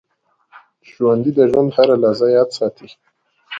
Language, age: Pashto, 19-29